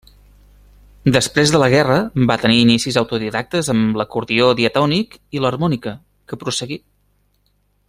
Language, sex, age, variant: Catalan, male, 30-39, Central